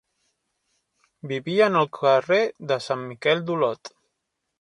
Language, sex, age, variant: Catalan, male, 30-39, Central